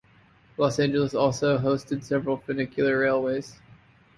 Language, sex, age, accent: English, male, 30-39, United States English